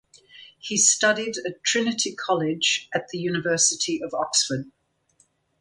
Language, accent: English, England English